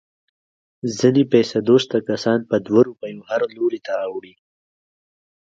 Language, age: Pashto, 19-29